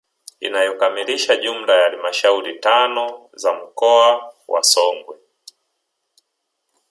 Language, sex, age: Swahili, male, 30-39